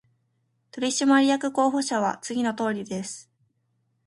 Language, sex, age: Japanese, female, 19-29